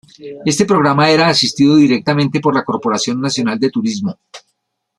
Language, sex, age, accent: Spanish, male, 60-69, Caribe: Cuba, Venezuela, Puerto Rico, República Dominicana, Panamá, Colombia caribeña, México caribeño, Costa del golfo de México